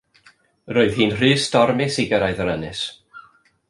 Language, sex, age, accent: Welsh, male, 30-39, Y Deyrnas Unedig Cymraeg